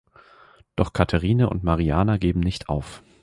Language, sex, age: German, male, 19-29